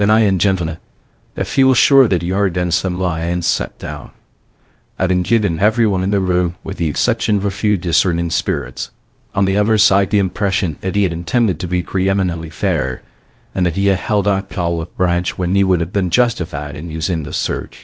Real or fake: fake